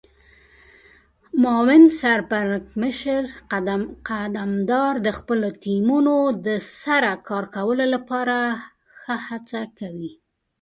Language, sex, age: Pashto, female, 40-49